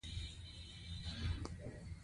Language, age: Pashto, 19-29